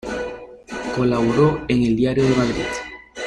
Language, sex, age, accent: Spanish, male, 19-29, Andino-Pacífico: Colombia, Perú, Ecuador, oeste de Bolivia y Venezuela andina